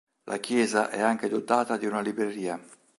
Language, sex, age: Italian, male, 50-59